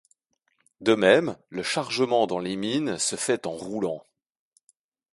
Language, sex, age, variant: French, male, 40-49, Français de métropole